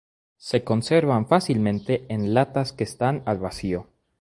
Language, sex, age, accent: Spanish, male, 19-29, México